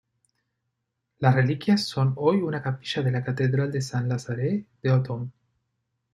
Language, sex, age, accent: Spanish, male, 40-49, Rioplatense: Argentina, Uruguay, este de Bolivia, Paraguay